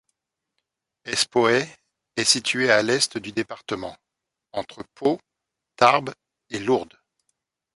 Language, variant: French, Français de métropole